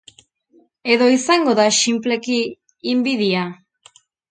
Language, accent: Basque, Erdialdekoa edo Nafarra (Gipuzkoa, Nafarroa)